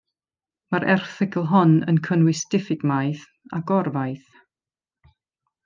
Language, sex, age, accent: Welsh, female, 30-39, Y Deyrnas Unedig Cymraeg